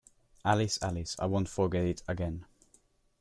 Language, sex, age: English, male, under 19